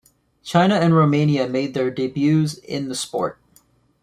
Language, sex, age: English, male, 19-29